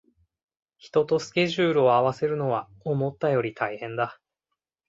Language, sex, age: Japanese, male, 30-39